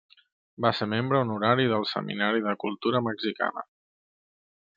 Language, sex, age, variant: Catalan, male, 30-39, Central